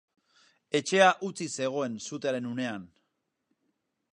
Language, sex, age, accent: Basque, male, 30-39, Mendebalekoa (Araba, Bizkaia, Gipuzkoako mendebaleko herri batzuk)